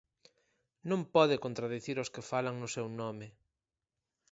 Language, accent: Galician, Atlántico (seseo e gheada)